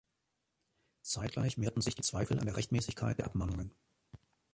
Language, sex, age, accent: German, male, 40-49, Deutschland Deutsch